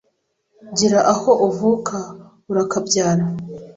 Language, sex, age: Kinyarwanda, female, 19-29